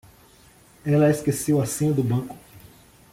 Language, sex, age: Portuguese, male, 40-49